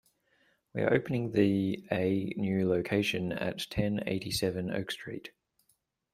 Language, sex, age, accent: English, male, 40-49, Australian English